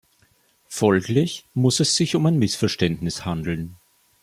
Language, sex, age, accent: German, male, 19-29, Österreichisches Deutsch